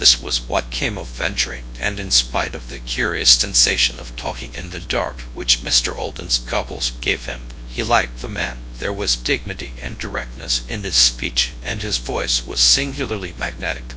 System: TTS, GradTTS